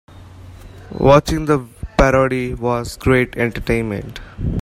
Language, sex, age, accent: English, male, 19-29, India and South Asia (India, Pakistan, Sri Lanka)